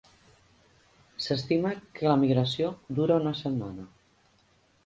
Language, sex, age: Catalan, female, 50-59